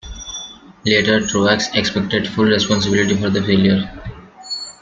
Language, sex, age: English, male, 19-29